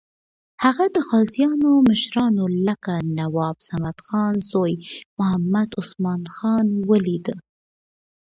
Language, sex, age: Pashto, female, 19-29